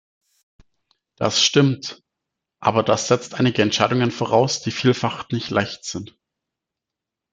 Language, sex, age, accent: German, male, 19-29, Deutschland Deutsch